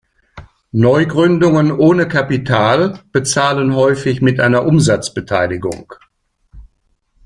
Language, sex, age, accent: German, male, 60-69, Deutschland Deutsch